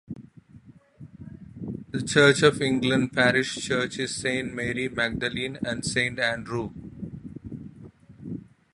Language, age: English, 50-59